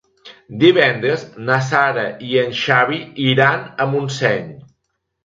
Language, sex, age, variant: Catalan, male, 50-59, Central